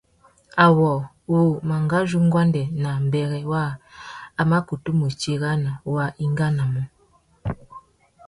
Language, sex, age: Tuki, female, 30-39